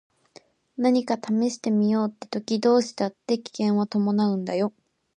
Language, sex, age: Japanese, female, 19-29